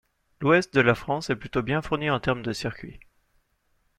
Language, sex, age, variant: French, male, 19-29, Français de métropole